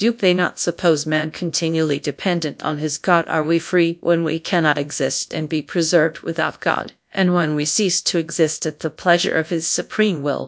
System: TTS, GradTTS